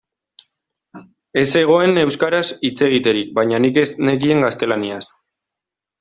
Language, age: Basque, 19-29